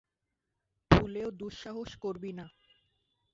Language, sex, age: Bengali, male, 19-29